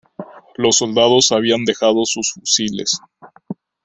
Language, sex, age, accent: Spanish, male, 19-29, México